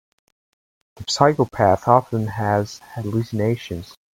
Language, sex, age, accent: English, male, under 19, Canadian English